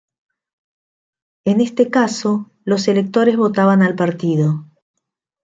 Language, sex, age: Spanish, female, 50-59